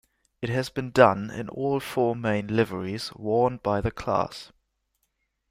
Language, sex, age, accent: English, male, 19-29, England English